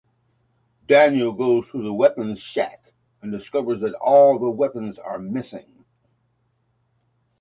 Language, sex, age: English, male, 60-69